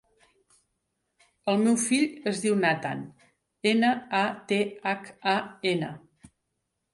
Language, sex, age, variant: Catalan, female, 50-59, Central